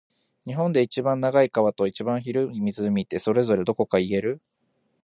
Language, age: Japanese, 19-29